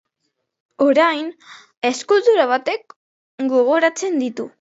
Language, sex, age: Basque, male, 40-49